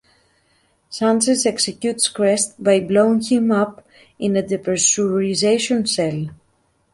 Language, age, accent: English, 30-39, United States English